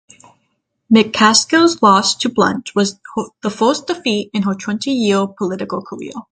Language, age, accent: English, under 19, United States English